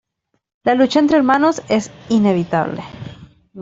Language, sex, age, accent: Spanish, female, 19-29, Andino-Pacífico: Colombia, Perú, Ecuador, oeste de Bolivia y Venezuela andina